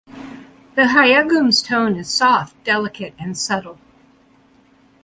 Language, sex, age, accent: English, female, 50-59, United States English